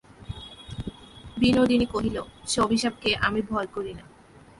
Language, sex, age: Bengali, female, 19-29